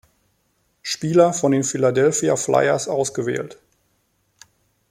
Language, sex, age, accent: German, male, 30-39, Deutschland Deutsch